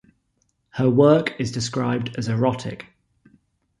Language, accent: English, England English